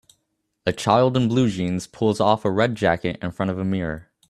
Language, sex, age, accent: English, male, 19-29, United States English